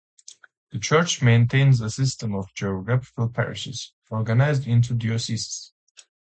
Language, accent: English, United States English